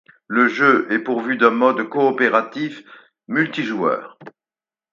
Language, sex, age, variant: French, male, 60-69, Français de métropole